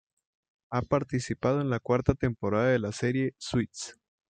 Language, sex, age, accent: Spanish, male, 19-29, México